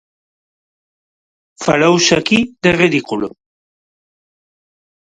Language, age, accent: Galician, 40-49, Neofalante